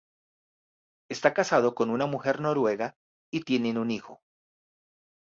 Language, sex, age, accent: Spanish, male, 50-59, Andino-Pacífico: Colombia, Perú, Ecuador, oeste de Bolivia y Venezuela andina